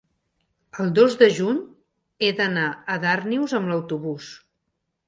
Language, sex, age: Catalan, female, 40-49